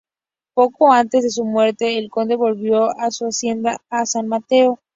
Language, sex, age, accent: Spanish, female, under 19, México